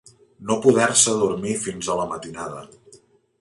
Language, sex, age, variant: Catalan, male, 40-49, Central